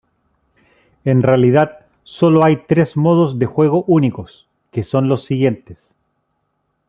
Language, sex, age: Spanish, male, 30-39